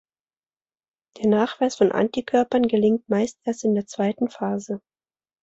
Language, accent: German, Deutschland Deutsch